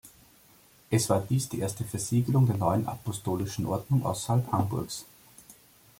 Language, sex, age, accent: German, male, 30-39, Österreichisches Deutsch